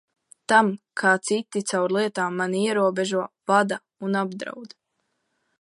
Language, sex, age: Latvian, female, under 19